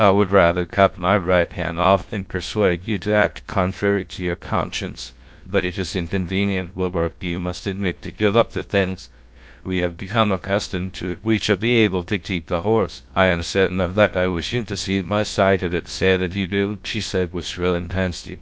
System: TTS, GlowTTS